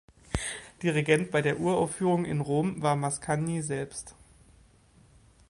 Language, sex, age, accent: German, male, 19-29, Deutschland Deutsch